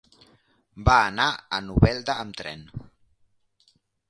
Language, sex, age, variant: Catalan, male, 40-49, Central